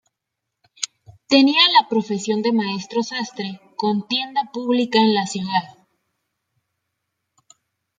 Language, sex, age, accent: Spanish, female, 19-29, México